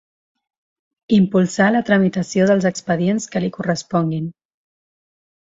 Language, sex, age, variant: Catalan, female, 30-39, Central